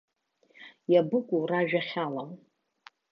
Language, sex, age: Abkhazian, female, 40-49